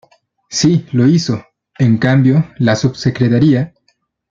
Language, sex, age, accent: Spanish, male, 19-29, Chileno: Chile, Cuyo